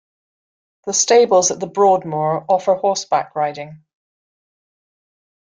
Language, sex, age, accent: English, female, 50-59, Scottish English